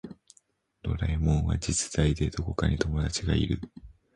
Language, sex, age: Japanese, male, 19-29